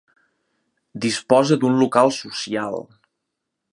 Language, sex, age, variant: Catalan, male, 19-29, Central